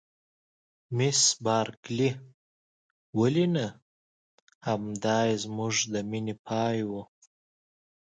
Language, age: Pashto, 19-29